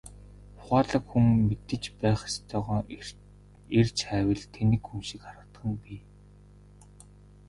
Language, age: Mongolian, 19-29